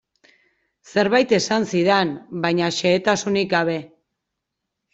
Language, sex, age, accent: Basque, female, 30-39, Erdialdekoa edo Nafarra (Gipuzkoa, Nafarroa)